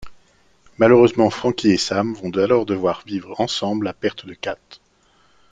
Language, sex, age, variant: French, male, 30-39, Français de métropole